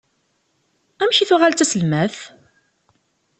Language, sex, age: Kabyle, female, 30-39